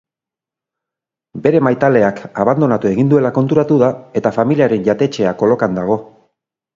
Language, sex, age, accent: Basque, male, 60-69, Erdialdekoa edo Nafarra (Gipuzkoa, Nafarroa)